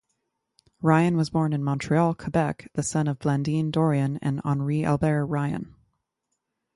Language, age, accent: English, 30-39, United States English